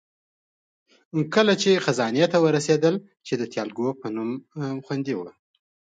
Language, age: Pashto, 30-39